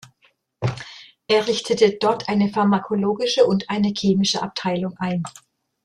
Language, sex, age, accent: German, female, 60-69, Deutschland Deutsch